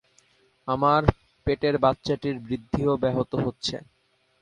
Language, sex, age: Bengali, male, 19-29